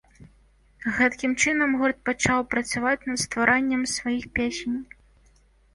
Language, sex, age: Belarusian, female, 19-29